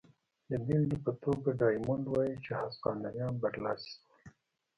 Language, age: Pashto, 40-49